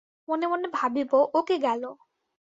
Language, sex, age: Bengali, female, 19-29